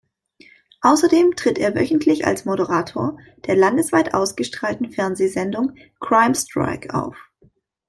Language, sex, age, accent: German, female, 19-29, Deutschland Deutsch